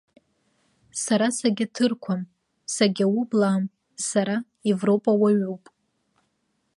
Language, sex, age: Abkhazian, female, 19-29